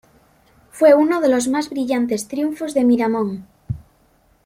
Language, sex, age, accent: Spanish, female, under 19, España: Norte peninsular (Asturias, Castilla y León, Cantabria, País Vasco, Navarra, Aragón, La Rioja, Guadalajara, Cuenca)